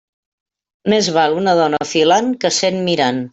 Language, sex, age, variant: Catalan, female, 60-69, Central